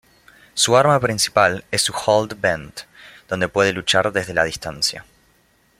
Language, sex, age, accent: Spanish, male, 19-29, Rioplatense: Argentina, Uruguay, este de Bolivia, Paraguay